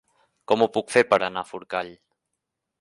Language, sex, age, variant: Catalan, male, 19-29, Central